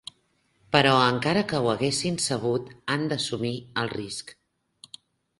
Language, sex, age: Catalan, female, 50-59